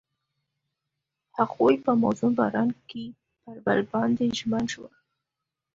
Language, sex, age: Pashto, female, under 19